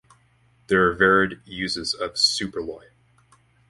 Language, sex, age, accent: English, male, 19-29, Canadian English